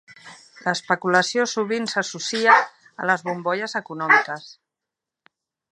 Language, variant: Catalan, Nord-Occidental